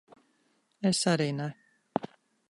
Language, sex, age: Latvian, female, 30-39